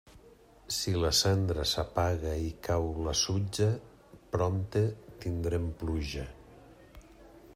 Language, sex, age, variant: Catalan, male, 50-59, Nord-Occidental